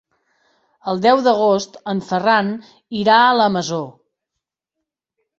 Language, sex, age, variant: Catalan, female, 30-39, Central